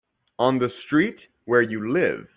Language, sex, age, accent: English, male, 19-29, United States English